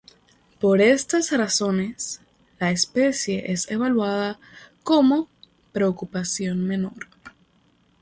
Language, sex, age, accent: Spanish, female, under 19, Caribe: Cuba, Venezuela, Puerto Rico, República Dominicana, Panamá, Colombia caribeña, México caribeño, Costa del golfo de México